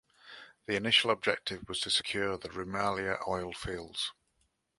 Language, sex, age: English, male, 40-49